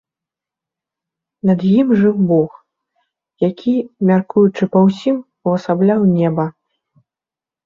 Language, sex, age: Belarusian, female, 19-29